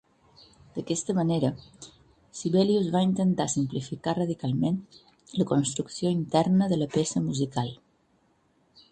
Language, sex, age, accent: Catalan, female, 40-49, mallorquí